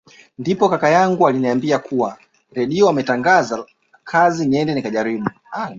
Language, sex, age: Swahili, male, 19-29